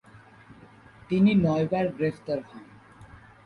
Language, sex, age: Bengali, male, 19-29